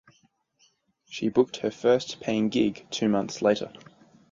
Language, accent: English, Australian English